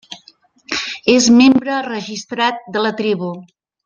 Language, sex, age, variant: Catalan, female, 50-59, Central